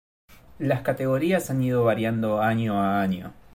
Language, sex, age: Spanish, male, 19-29